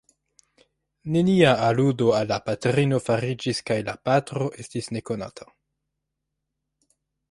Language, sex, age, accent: Esperanto, male, under 19, Internacia